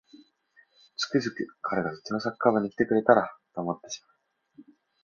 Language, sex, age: Japanese, male, 19-29